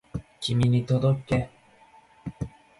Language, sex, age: Japanese, male, under 19